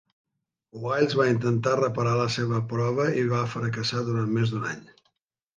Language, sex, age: Catalan, male, 70-79